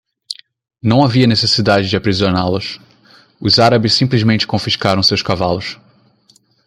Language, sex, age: Portuguese, male, 19-29